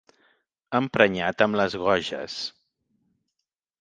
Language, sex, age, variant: Catalan, male, 40-49, Central